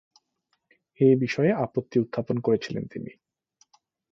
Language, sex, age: Bengali, male, 30-39